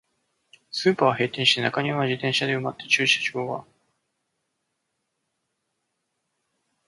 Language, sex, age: Japanese, male, 30-39